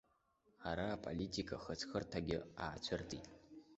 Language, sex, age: Abkhazian, male, under 19